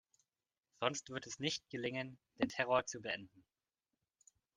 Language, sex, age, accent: German, male, 19-29, Deutschland Deutsch